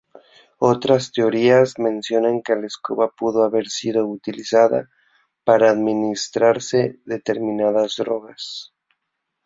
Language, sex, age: Spanish, male, 19-29